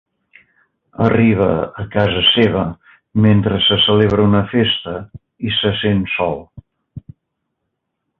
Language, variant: Catalan, Central